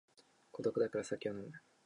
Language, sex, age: Japanese, male, 19-29